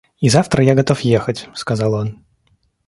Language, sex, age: Russian, male, 19-29